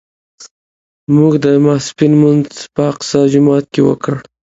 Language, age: Pashto, 19-29